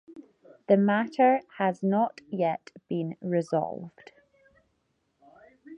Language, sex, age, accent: English, female, 19-29, Scottish English